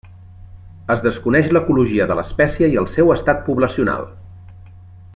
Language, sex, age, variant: Catalan, male, 40-49, Central